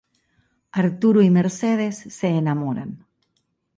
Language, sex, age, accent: Spanish, female, 60-69, Caribe: Cuba, Venezuela, Puerto Rico, República Dominicana, Panamá, Colombia caribeña, México caribeño, Costa del golfo de México